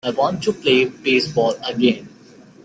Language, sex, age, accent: English, male, 19-29, United States English